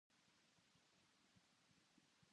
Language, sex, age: Japanese, female, under 19